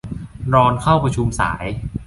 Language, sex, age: Thai, male, 19-29